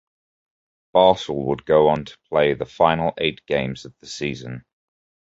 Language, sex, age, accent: English, male, 30-39, England English